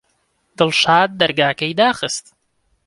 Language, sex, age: Central Kurdish, male, 19-29